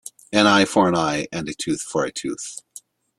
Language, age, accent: English, 40-49, United States English